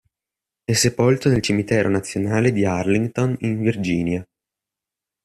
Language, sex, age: Italian, male, 19-29